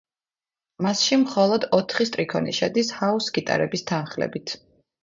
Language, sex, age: Georgian, female, 30-39